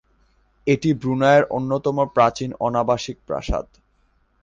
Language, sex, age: Bengali, male, under 19